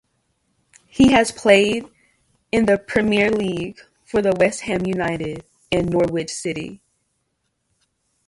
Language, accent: English, United States English